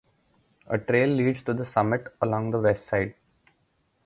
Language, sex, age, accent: English, male, 30-39, India and South Asia (India, Pakistan, Sri Lanka)